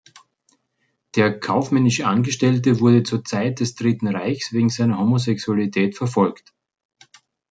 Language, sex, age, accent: German, male, 40-49, Österreichisches Deutsch